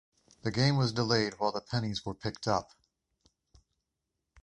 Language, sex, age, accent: English, male, 30-39, United States English